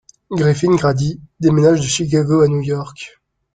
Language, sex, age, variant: French, male, 19-29, Français de métropole